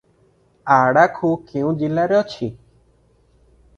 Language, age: Odia, 19-29